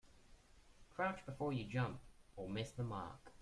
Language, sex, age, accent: English, male, under 19, England English